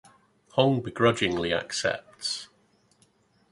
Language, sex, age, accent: English, male, 50-59, England English